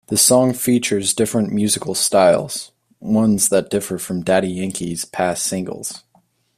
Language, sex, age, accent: English, male, under 19, United States English